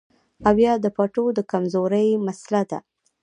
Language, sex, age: Pashto, female, 19-29